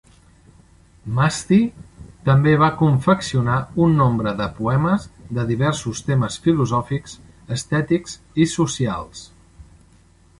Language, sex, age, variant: Catalan, male, 50-59, Central